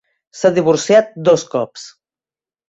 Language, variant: Catalan, Central